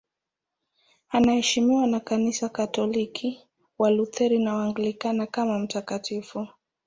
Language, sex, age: Swahili, female, 19-29